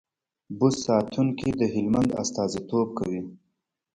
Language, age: Pashto, 19-29